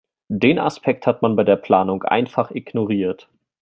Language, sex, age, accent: German, male, 19-29, Deutschland Deutsch